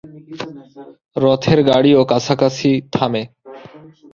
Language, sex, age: Bengali, male, 19-29